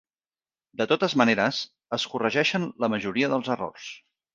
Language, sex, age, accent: Catalan, male, 40-49, Català central